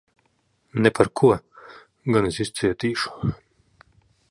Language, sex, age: Latvian, male, 40-49